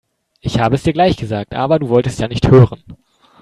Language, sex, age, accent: German, male, 19-29, Deutschland Deutsch